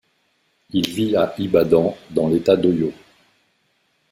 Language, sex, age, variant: French, male, 50-59, Français de métropole